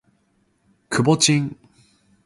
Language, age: Cantonese, 19-29